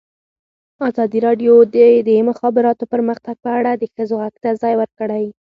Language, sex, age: Pashto, female, under 19